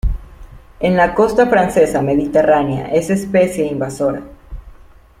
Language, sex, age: Spanish, male, under 19